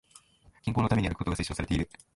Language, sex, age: Japanese, male, 19-29